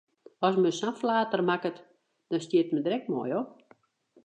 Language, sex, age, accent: Western Frisian, female, 60-69, Wâldfrysk